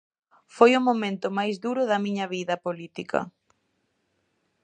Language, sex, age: Galician, female, 19-29